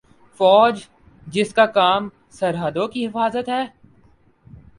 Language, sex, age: Urdu, male, 19-29